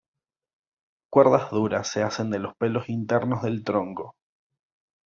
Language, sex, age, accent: Spanish, male, 19-29, Rioplatense: Argentina, Uruguay, este de Bolivia, Paraguay